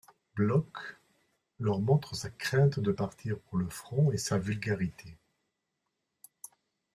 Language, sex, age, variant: French, male, 60-69, Français de métropole